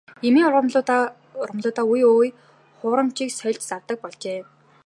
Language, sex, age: Mongolian, female, 19-29